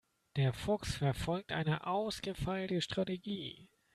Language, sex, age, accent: German, male, 19-29, Deutschland Deutsch